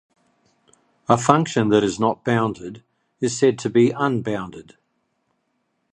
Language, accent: English, Australian English